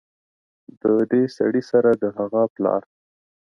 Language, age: Pashto, 30-39